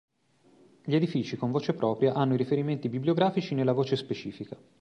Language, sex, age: Italian, male, 40-49